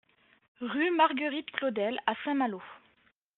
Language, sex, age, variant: French, male, 19-29, Français de métropole